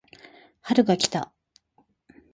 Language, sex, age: Japanese, female, 30-39